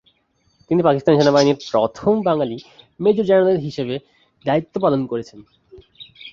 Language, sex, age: Bengali, male, under 19